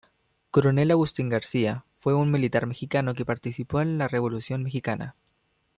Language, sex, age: Spanish, male, under 19